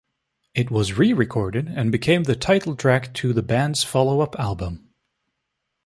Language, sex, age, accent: English, male, 19-29, United States English